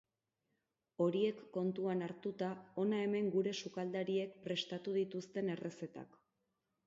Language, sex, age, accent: Basque, female, 30-39, Erdialdekoa edo Nafarra (Gipuzkoa, Nafarroa)